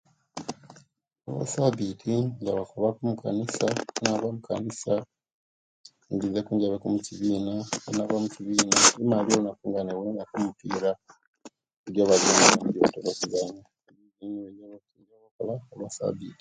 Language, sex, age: Kenyi, male, 30-39